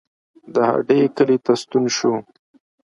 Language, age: Pashto, 30-39